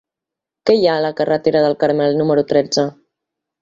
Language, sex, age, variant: Catalan, female, 19-29, Central